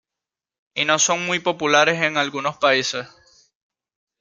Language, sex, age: Spanish, male, 19-29